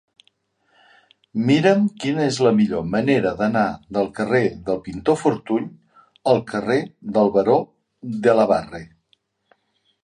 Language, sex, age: Catalan, male, 50-59